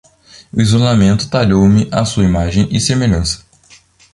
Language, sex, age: Portuguese, male, 19-29